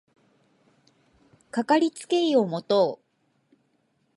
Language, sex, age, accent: Japanese, female, 40-49, 標準語